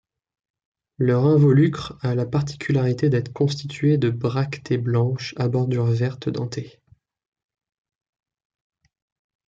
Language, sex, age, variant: French, male, 19-29, Français de métropole